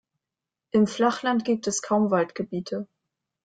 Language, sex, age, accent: German, female, 19-29, Deutschland Deutsch